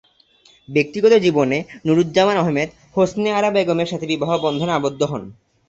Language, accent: Bengali, Bengali